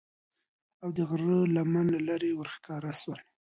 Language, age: Pashto, 30-39